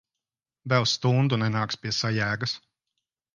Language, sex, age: Latvian, male, 40-49